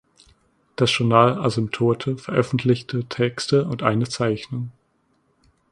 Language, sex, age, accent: German, male, under 19, Deutschland Deutsch